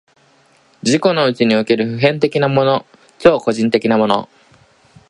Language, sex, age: Japanese, male, under 19